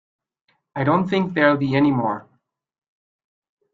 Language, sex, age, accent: English, male, 30-39, Singaporean English